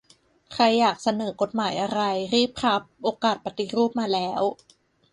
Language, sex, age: Thai, female, 30-39